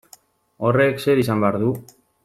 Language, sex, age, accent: Basque, male, 19-29, Mendebalekoa (Araba, Bizkaia, Gipuzkoako mendebaleko herri batzuk)